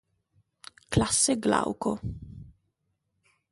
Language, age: Italian, 19-29